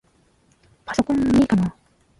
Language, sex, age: Japanese, female, 19-29